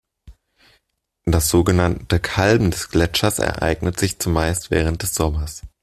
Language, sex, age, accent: German, male, 19-29, Deutschland Deutsch